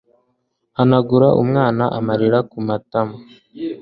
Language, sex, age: Kinyarwanda, male, 19-29